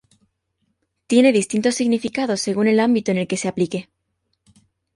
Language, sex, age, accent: Spanish, female, 19-29, España: Sur peninsular (Andalucia, Extremadura, Murcia)